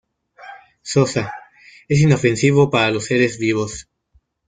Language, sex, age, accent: Spanish, male, 19-29, México